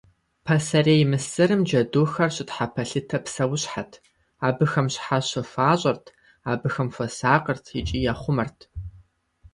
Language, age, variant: Kabardian, 19-29, Адыгэбзэ (Къэбэрдей, Кирил, Урысей)